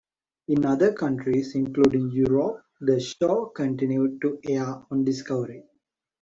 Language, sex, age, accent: English, male, 19-29, England English